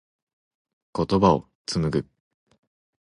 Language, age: Japanese, 19-29